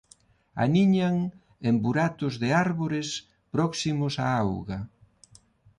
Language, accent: Galician, Neofalante